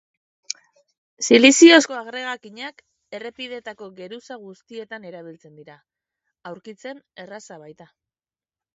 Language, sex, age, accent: Basque, female, 40-49, Erdialdekoa edo Nafarra (Gipuzkoa, Nafarroa)